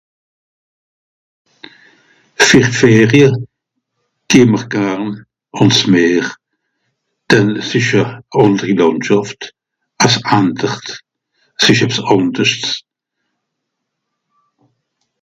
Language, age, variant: Swiss German, 70-79, Nordniederàlemmànisch (Rishoffe, Zàwere, Bùsswìller, Hawenau, Brüemt, Stroossbùri, Molse, Dàmbàch, Schlettstàtt, Pfàlzbùri usw.)